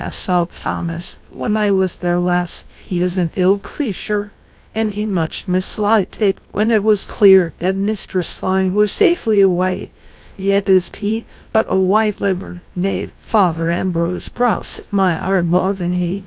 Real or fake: fake